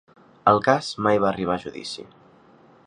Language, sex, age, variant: Catalan, male, 19-29, Central